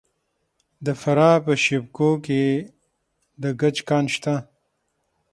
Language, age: Pashto, 40-49